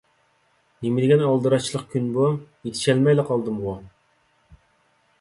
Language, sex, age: Uyghur, male, 30-39